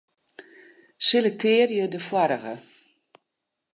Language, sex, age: Western Frisian, female, 60-69